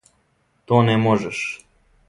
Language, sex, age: Serbian, male, 19-29